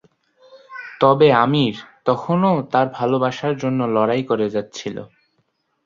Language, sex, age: Bengali, male, 19-29